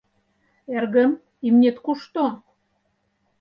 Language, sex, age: Mari, female, 60-69